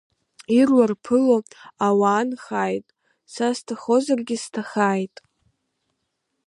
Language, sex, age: Abkhazian, female, under 19